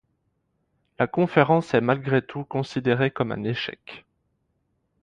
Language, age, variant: French, 19-29, Français de métropole